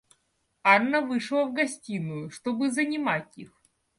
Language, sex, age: Russian, female, 40-49